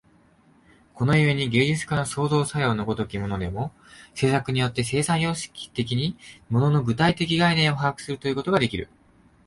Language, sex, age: Japanese, male, 19-29